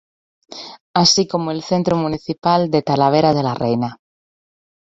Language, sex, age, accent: Spanish, female, 30-39, España: Centro-Sur peninsular (Madrid, Toledo, Castilla-La Mancha)